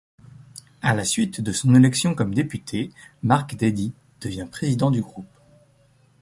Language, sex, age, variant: French, male, 30-39, Français de métropole